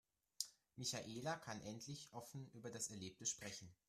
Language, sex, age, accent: German, male, under 19, Deutschland Deutsch